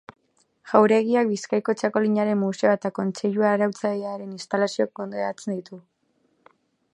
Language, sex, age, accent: Basque, female, 19-29, Mendebalekoa (Araba, Bizkaia, Gipuzkoako mendebaleko herri batzuk)